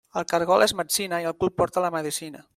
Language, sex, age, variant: Catalan, male, 30-39, Central